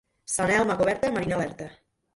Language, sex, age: Catalan, female, 19-29